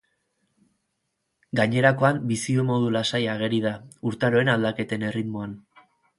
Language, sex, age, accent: Basque, male, 30-39, Erdialdekoa edo Nafarra (Gipuzkoa, Nafarroa)